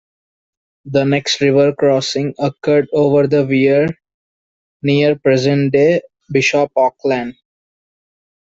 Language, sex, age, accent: English, male, 19-29, India and South Asia (India, Pakistan, Sri Lanka)